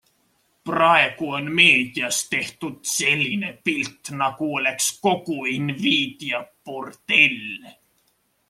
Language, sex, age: Estonian, male, 19-29